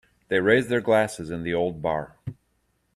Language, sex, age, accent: English, male, 50-59, United States English